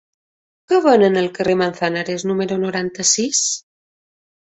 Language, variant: Catalan, Balear